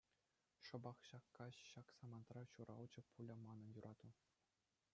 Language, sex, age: Chuvash, male, under 19